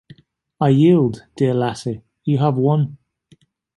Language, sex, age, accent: English, male, 19-29, Australian English